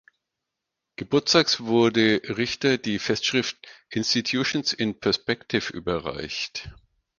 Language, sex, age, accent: German, male, 50-59, Deutschland Deutsch